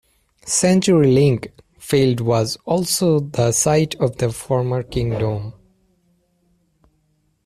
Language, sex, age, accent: English, male, 19-29, United States English